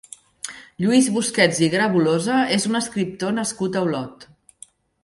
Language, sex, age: Catalan, female, 50-59